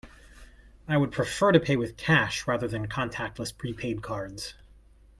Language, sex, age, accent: English, male, 19-29, United States English